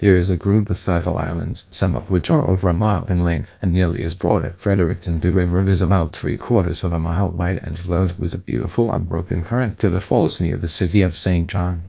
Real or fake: fake